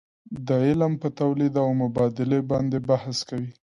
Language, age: Pashto, 19-29